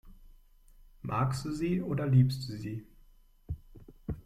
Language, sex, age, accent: German, male, 19-29, Deutschland Deutsch